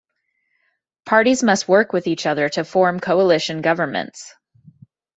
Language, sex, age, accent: English, female, 19-29, United States English